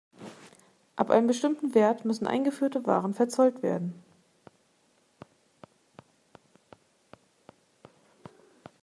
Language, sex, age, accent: German, female, 30-39, Deutschland Deutsch